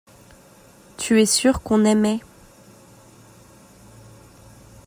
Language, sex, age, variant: French, female, 19-29, Français de métropole